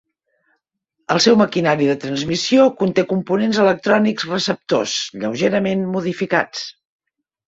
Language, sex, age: Catalan, female, 50-59